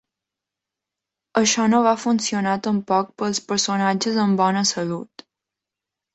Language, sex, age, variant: Catalan, female, under 19, Balear